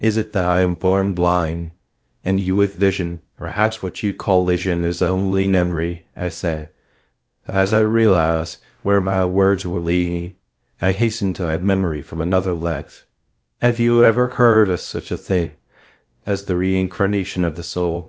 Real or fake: fake